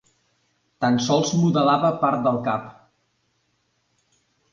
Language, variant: Catalan, Central